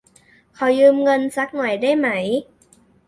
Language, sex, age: Thai, male, under 19